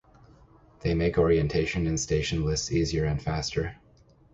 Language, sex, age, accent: English, male, 30-39, Canadian English